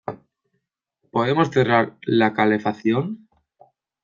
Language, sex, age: Spanish, male, 19-29